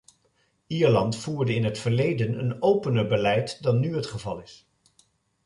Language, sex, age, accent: Dutch, male, 50-59, Nederlands Nederlands